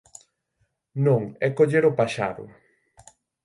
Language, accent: Galician, Atlántico (seseo e gheada); Normativo (estándar)